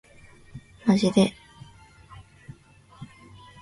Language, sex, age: Japanese, female, under 19